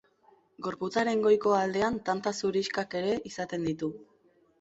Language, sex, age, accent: Basque, female, 19-29, Mendebalekoa (Araba, Bizkaia, Gipuzkoako mendebaleko herri batzuk)